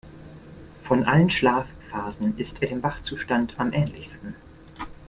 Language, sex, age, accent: German, male, 19-29, Deutschland Deutsch